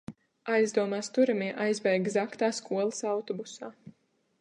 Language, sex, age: Latvian, female, 19-29